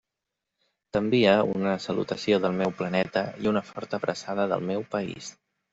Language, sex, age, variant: Catalan, male, 30-39, Central